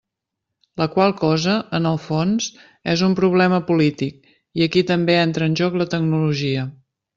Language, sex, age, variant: Catalan, female, 50-59, Central